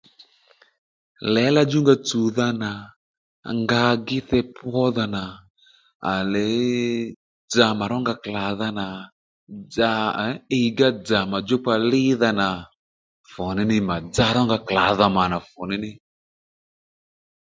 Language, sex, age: Lendu, male, 30-39